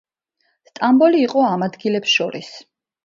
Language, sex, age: Georgian, female, 30-39